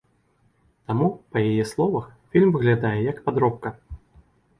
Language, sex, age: Belarusian, male, 19-29